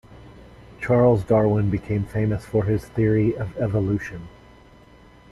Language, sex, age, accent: English, male, 40-49, United States English